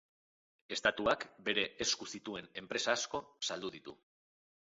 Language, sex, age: Basque, male, 40-49